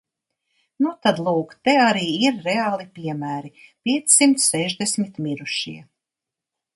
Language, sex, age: Latvian, female, 60-69